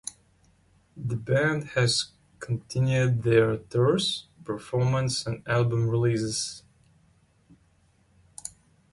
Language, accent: English, Ukrainian